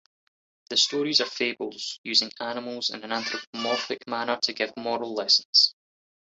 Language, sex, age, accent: English, male, 19-29, Scottish English